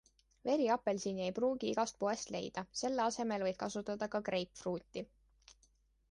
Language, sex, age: Estonian, female, 19-29